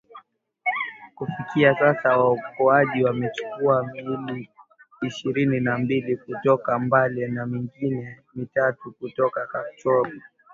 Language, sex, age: Swahili, male, 19-29